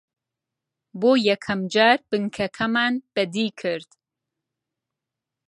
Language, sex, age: Central Kurdish, female, 30-39